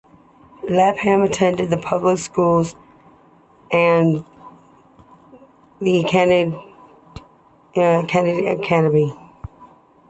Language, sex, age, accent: English, female, 30-39, United States English